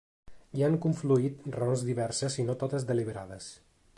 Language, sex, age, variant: Catalan, male, 30-39, Central